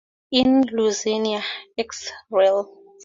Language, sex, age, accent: English, female, 19-29, Southern African (South Africa, Zimbabwe, Namibia)